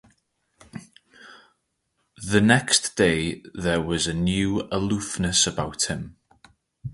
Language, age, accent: English, 30-39, Welsh English